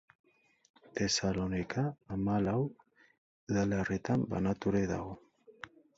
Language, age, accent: Basque, 50-59, Mendebalekoa (Araba, Bizkaia, Gipuzkoako mendebaleko herri batzuk)